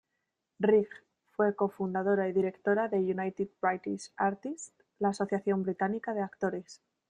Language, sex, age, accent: Spanish, female, 19-29, España: Centro-Sur peninsular (Madrid, Toledo, Castilla-La Mancha)